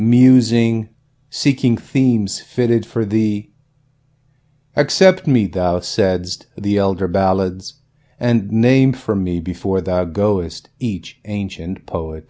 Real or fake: real